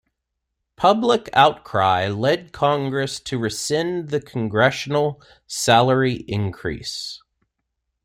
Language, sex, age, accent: English, male, 40-49, United States English